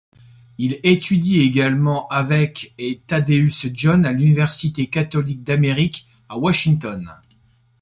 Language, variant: French, Français de métropole